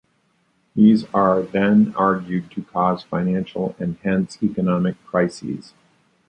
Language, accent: English, United States English